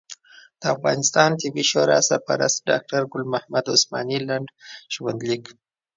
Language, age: Pashto, 30-39